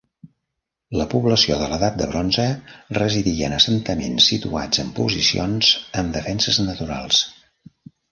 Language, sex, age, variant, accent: Catalan, male, 70-79, Central, central